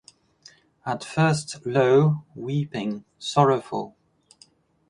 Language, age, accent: English, 19-29, England English